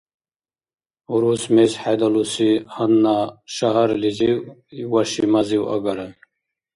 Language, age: Dargwa, 50-59